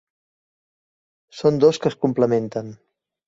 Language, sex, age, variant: Catalan, male, 30-39, Central